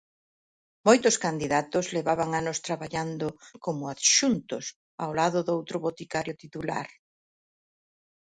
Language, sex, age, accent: Galician, female, 60-69, Normativo (estándar)